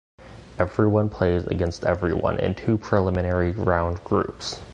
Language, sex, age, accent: English, male, 19-29, United States English